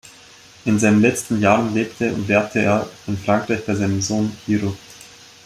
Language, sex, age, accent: German, male, 19-29, Österreichisches Deutsch